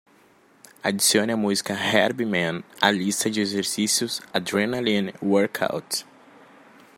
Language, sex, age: Portuguese, male, 19-29